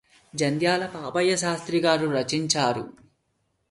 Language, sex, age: Telugu, male, 19-29